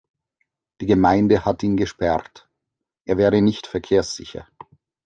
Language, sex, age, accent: German, male, 30-39, Österreichisches Deutsch